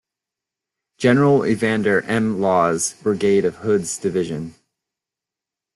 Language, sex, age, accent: English, male, 40-49, United States English